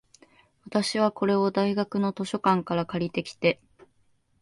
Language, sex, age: Japanese, female, 19-29